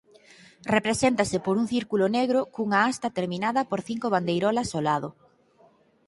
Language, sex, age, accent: Galician, female, 19-29, Oriental (común en zona oriental); Normativo (estándar)